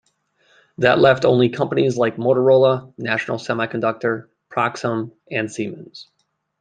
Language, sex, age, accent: English, male, 30-39, United States English